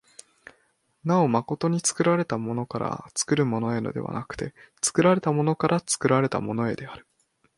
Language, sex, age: Japanese, male, 19-29